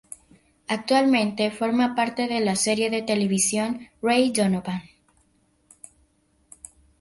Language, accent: Spanish, Caribe: Cuba, Venezuela, Puerto Rico, República Dominicana, Panamá, Colombia caribeña, México caribeño, Costa del golfo de México